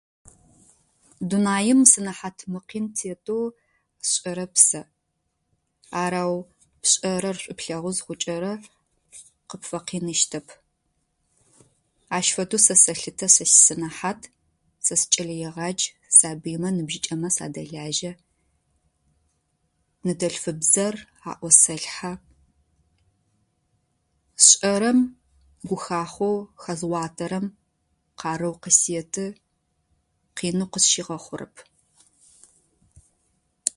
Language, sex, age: Adyghe, female, 30-39